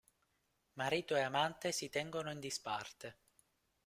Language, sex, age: Italian, male, 19-29